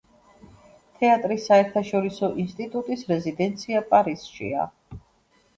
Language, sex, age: Georgian, female, 50-59